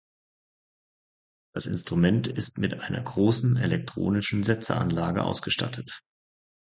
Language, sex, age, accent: German, male, 30-39, Deutschland Deutsch